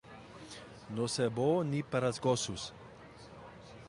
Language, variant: Catalan, Septentrional